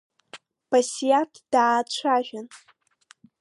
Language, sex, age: Abkhazian, female, under 19